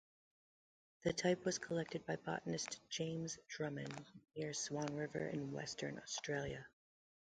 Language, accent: English, United States English